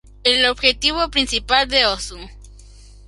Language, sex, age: Spanish, male, under 19